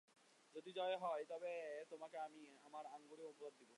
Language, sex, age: Bengali, male, 19-29